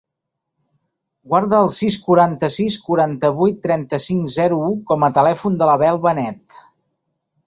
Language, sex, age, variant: Catalan, male, 40-49, Central